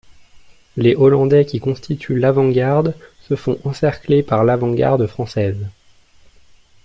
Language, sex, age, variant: French, male, 19-29, Français de métropole